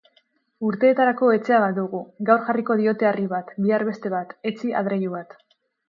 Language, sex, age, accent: Basque, female, 19-29, Mendebalekoa (Araba, Bizkaia, Gipuzkoako mendebaleko herri batzuk)